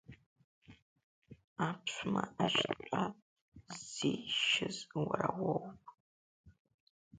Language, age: Abkhazian, under 19